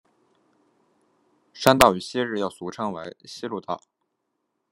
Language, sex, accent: Chinese, male, 出生地：河南省